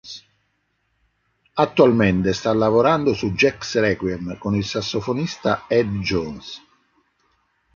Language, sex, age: Italian, male, 50-59